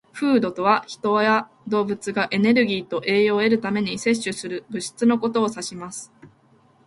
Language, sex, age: Japanese, female, 19-29